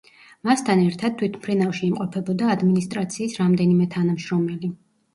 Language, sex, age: Georgian, female, 30-39